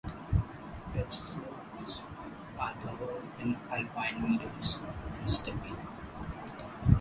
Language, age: English, under 19